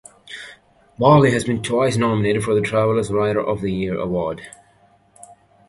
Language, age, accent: English, 19-29, England English